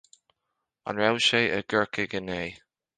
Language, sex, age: Irish, male, 19-29